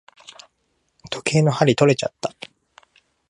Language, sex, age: Japanese, male, 19-29